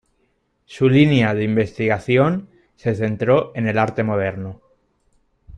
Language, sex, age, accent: Spanish, male, 19-29, España: Norte peninsular (Asturias, Castilla y León, Cantabria, País Vasco, Navarra, Aragón, La Rioja, Guadalajara, Cuenca)